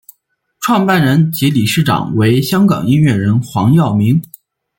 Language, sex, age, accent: Chinese, male, 19-29, 出生地：山西省